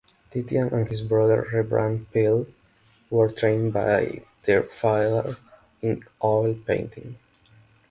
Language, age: English, 19-29